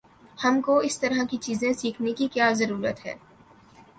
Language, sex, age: Urdu, female, 19-29